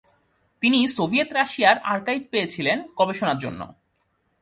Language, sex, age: Bengali, male, 30-39